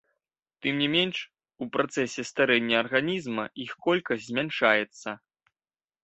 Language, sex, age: Belarusian, male, 19-29